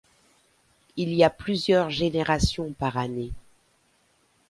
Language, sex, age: French, female, 50-59